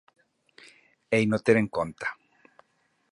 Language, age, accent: Galician, 50-59, Central (gheada)